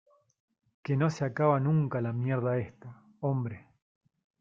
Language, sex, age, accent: Spanish, male, 30-39, Rioplatense: Argentina, Uruguay, este de Bolivia, Paraguay